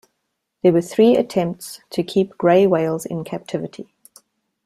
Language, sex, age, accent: English, female, 30-39, Southern African (South Africa, Zimbabwe, Namibia)